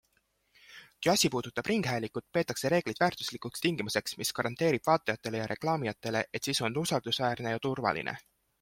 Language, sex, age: Estonian, male, 19-29